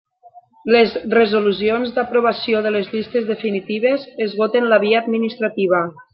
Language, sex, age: Catalan, female, 30-39